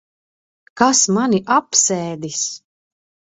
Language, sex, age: Latvian, female, 30-39